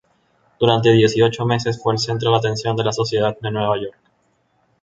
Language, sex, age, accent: Spanish, male, 19-29, Caribe: Cuba, Venezuela, Puerto Rico, República Dominicana, Panamá, Colombia caribeña, México caribeño, Costa del golfo de México